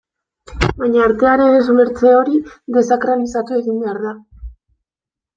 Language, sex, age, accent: Basque, female, 19-29, Mendebalekoa (Araba, Bizkaia, Gipuzkoako mendebaleko herri batzuk)